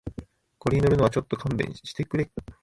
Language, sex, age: Japanese, male, 19-29